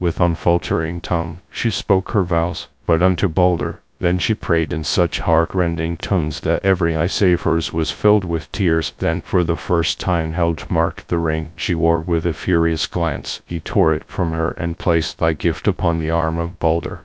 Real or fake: fake